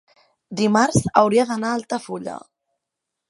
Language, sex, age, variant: Catalan, female, 19-29, Central